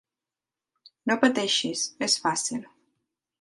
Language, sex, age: Catalan, female, 19-29